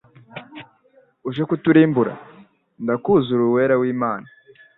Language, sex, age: Kinyarwanda, male, under 19